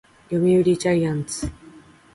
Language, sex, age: Japanese, female, 19-29